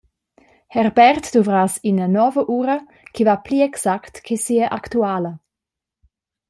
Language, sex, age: Romansh, female, 19-29